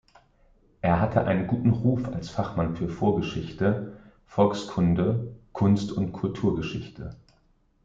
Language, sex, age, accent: German, male, 40-49, Deutschland Deutsch